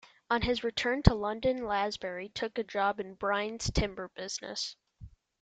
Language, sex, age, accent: English, male, under 19, United States English